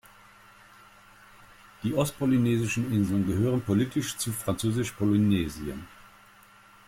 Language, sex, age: German, male, 60-69